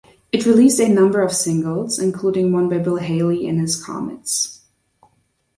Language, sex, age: English, female, 19-29